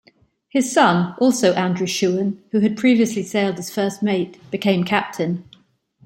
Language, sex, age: English, female, 50-59